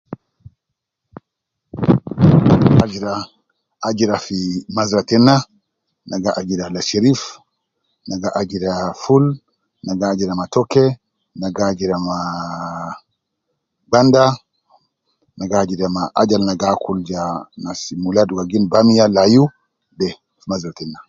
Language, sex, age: Nubi, male, 50-59